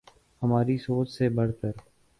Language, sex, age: Urdu, male, 19-29